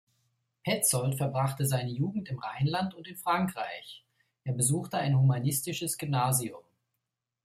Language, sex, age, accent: German, male, 30-39, Deutschland Deutsch